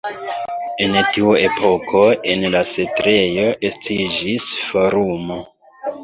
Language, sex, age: Esperanto, male, 19-29